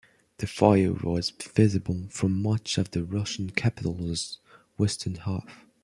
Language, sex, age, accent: English, male, under 19, United States English